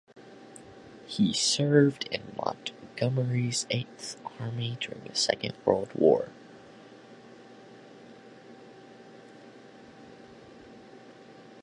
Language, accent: English, United States English